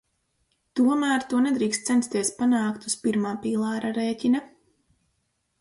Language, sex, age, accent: Latvian, female, 19-29, Vidus dialekts